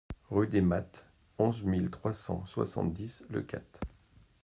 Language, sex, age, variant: French, male, 50-59, Français de métropole